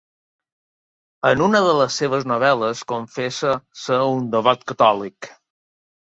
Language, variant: Catalan, Balear